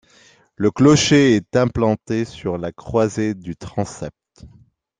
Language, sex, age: French, male, 30-39